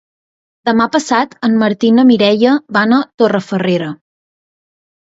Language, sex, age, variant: Catalan, female, 19-29, Central